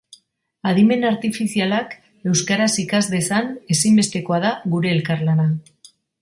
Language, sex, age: Basque, female, 40-49